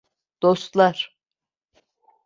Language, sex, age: Turkish, female, 70-79